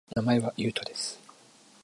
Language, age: Japanese, 50-59